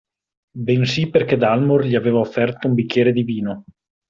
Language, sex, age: Italian, male, 19-29